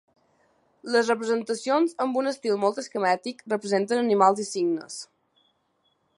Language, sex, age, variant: Catalan, female, under 19, Balear